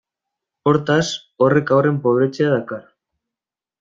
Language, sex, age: Basque, male, 19-29